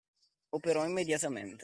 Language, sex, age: Italian, male, 19-29